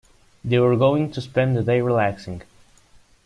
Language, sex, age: English, male, under 19